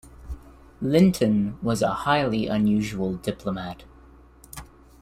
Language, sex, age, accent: English, male, 19-29, New Zealand English